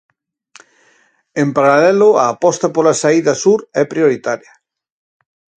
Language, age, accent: Galician, 50-59, Atlántico (seseo e gheada)